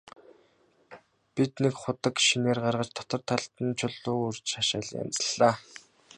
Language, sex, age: Mongolian, male, 19-29